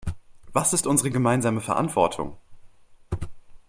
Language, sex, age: German, male, 19-29